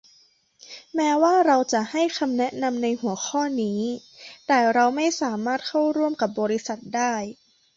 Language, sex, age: Thai, female, under 19